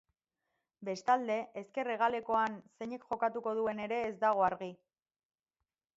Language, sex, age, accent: Basque, female, 30-39, Erdialdekoa edo Nafarra (Gipuzkoa, Nafarroa)